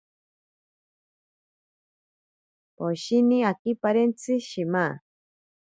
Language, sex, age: Ashéninka Perené, female, 30-39